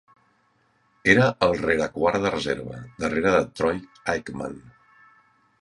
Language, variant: Catalan, Central